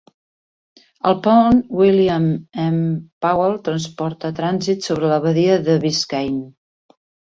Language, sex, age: Catalan, female, 50-59